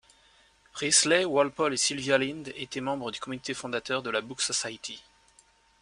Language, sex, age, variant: French, male, 30-39, Français de métropole